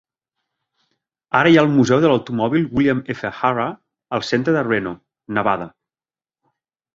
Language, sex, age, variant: Catalan, male, 40-49, Central